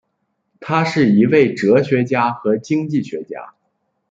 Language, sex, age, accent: Chinese, male, under 19, 出生地：黑龙江省